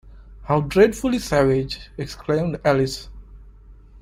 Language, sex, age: English, male, 30-39